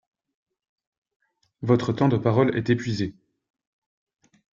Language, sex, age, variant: French, male, 30-39, Français de métropole